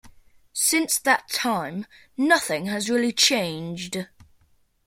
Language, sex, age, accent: English, male, under 19, Welsh English